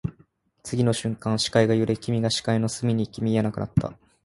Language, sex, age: Japanese, male, 19-29